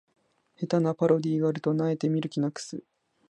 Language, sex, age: Japanese, female, 90+